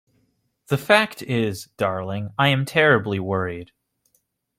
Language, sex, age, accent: English, male, 19-29, United States English